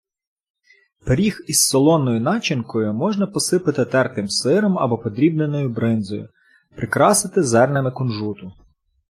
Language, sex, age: Ukrainian, male, 40-49